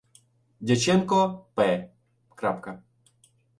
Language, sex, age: Ukrainian, male, 19-29